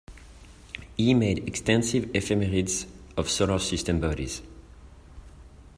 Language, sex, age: English, male, 40-49